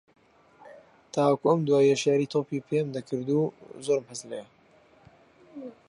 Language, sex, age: Central Kurdish, male, 19-29